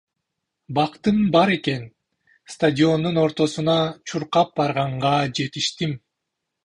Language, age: Kyrgyz, 40-49